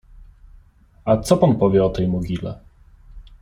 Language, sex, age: Polish, male, 19-29